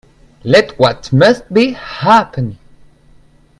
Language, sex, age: English, male, 19-29